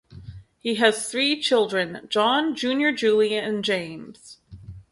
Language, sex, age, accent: English, female, 30-39, Canadian English